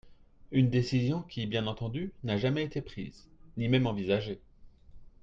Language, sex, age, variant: French, male, 30-39, Français de métropole